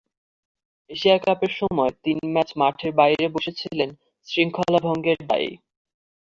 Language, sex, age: Bengali, male, under 19